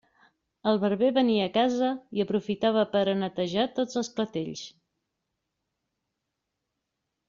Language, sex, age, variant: Catalan, female, 30-39, Central